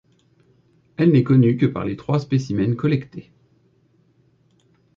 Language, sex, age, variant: French, male, 30-39, Français de métropole